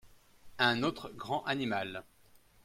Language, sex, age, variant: French, male, 40-49, Français de métropole